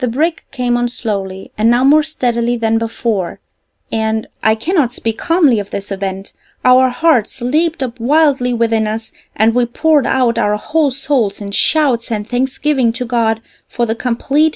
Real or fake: real